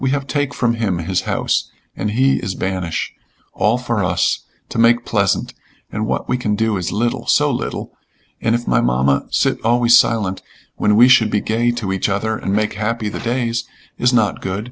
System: none